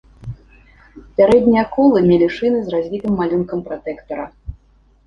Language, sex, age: Belarusian, female, 40-49